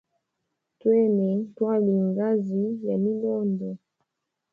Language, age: Hemba, 30-39